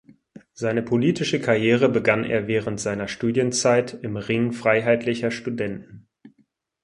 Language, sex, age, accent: German, male, 30-39, Deutschland Deutsch